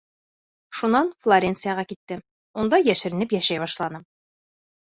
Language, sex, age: Bashkir, female, 30-39